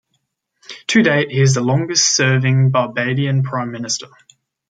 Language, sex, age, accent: English, male, under 19, Australian English